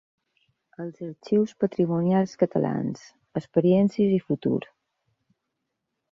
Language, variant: Catalan, Balear